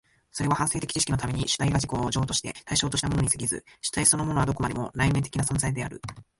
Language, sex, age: Japanese, male, 19-29